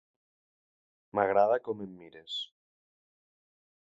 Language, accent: Catalan, nord-occidental; valencià